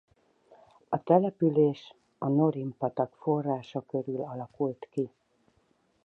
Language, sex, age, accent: Hungarian, female, 40-49, budapesti